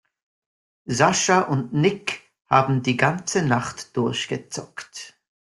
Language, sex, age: German, male, 40-49